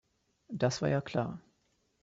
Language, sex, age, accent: German, male, 19-29, Deutschland Deutsch